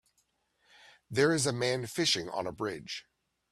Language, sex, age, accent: English, male, 50-59, United States English